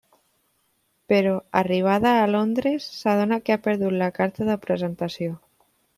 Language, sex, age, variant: Catalan, female, 19-29, Central